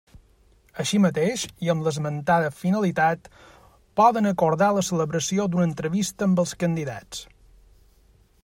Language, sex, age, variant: Catalan, male, 40-49, Balear